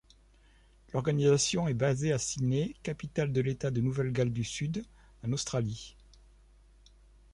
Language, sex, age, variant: French, male, 50-59, Français de métropole